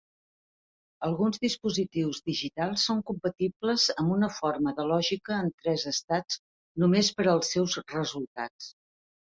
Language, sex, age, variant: Catalan, female, 50-59, Central